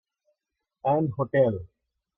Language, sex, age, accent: English, male, 40-49, India and South Asia (India, Pakistan, Sri Lanka)